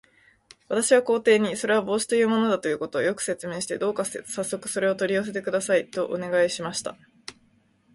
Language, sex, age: Japanese, female, 19-29